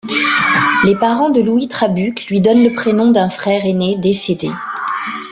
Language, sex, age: French, female, 40-49